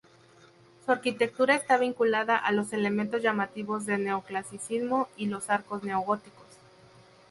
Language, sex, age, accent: Spanish, female, 30-39, México